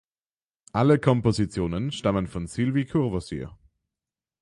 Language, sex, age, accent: German, male, under 19, Deutschland Deutsch; Österreichisches Deutsch